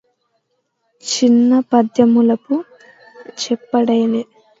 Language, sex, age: Telugu, female, 19-29